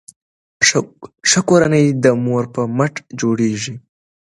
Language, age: Pashto, under 19